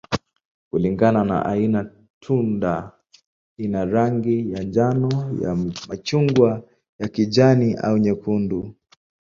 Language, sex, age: Swahili, male, 19-29